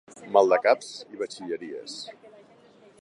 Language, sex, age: Catalan, male, 50-59